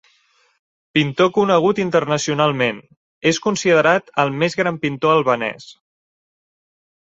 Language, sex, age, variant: Catalan, male, 19-29, Central